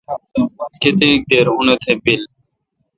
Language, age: Kalkoti, 19-29